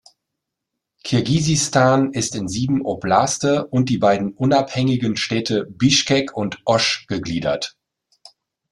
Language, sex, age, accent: German, male, 40-49, Deutschland Deutsch